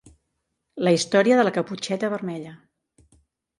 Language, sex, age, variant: Catalan, female, 50-59, Central